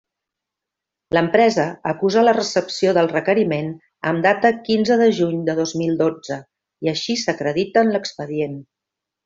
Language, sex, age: Catalan, female, 50-59